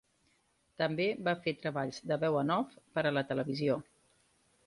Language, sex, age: Catalan, female, 40-49